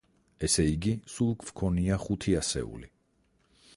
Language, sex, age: Georgian, male, 40-49